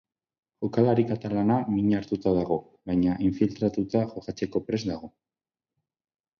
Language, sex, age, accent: Basque, male, 19-29, Mendebalekoa (Araba, Bizkaia, Gipuzkoako mendebaleko herri batzuk)